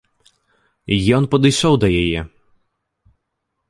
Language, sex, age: Belarusian, male, 19-29